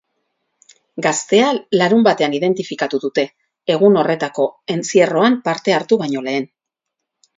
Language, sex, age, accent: Basque, female, 40-49, Erdialdekoa edo Nafarra (Gipuzkoa, Nafarroa)